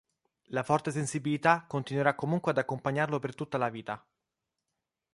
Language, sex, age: Italian, male, 19-29